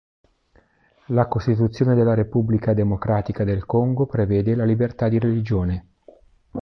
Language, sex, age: Italian, male, 50-59